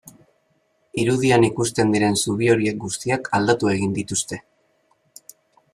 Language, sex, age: Basque, male, 19-29